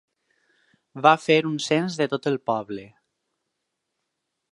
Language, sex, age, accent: Catalan, male, 19-29, valencià